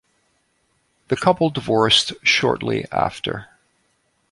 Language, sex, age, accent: English, male, 50-59, United States English